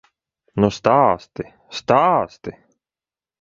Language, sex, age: Latvian, male, 30-39